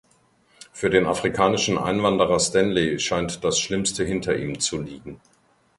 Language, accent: German, Deutschland Deutsch